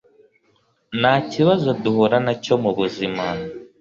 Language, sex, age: Kinyarwanda, male, 19-29